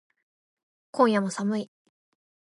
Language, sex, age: Japanese, female, 19-29